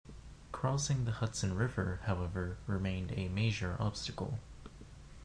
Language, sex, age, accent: English, male, under 19, United States English